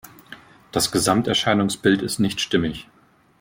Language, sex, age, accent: German, male, 30-39, Deutschland Deutsch